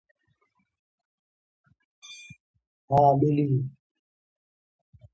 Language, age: Hindi, 19-29